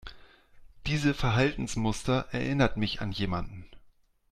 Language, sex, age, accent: German, male, 40-49, Deutschland Deutsch